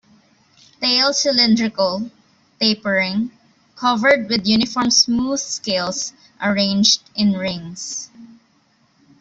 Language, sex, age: English, female, 19-29